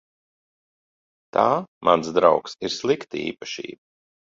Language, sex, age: Latvian, male, 40-49